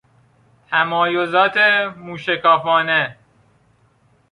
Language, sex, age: Persian, male, 19-29